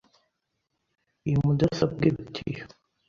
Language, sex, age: Kinyarwanda, male, under 19